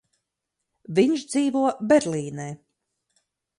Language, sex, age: Latvian, female, 50-59